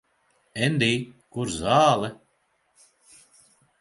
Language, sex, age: Latvian, male, 30-39